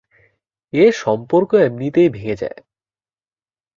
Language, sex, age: Bengali, male, under 19